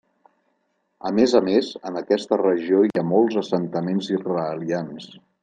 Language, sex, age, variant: Catalan, male, 60-69, Central